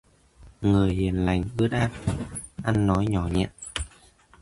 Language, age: Vietnamese, 19-29